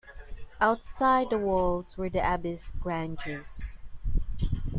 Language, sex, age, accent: English, female, 30-39, Filipino